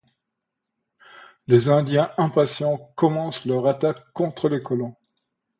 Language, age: French, 50-59